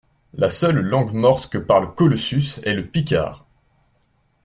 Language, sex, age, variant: French, male, 19-29, Français de métropole